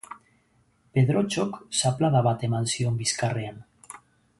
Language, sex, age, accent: Basque, male, 40-49, Mendebalekoa (Araba, Bizkaia, Gipuzkoako mendebaleko herri batzuk)